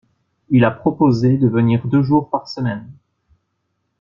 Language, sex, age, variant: French, male, 19-29, Français de métropole